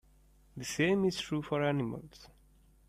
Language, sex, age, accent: English, male, 19-29, India and South Asia (India, Pakistan, Sri Lanka)